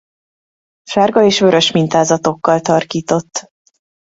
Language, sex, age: Hungarian, female, 30-39